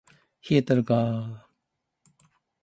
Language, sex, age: Japanese, male, 70-79